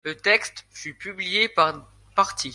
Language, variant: French, Français de métropole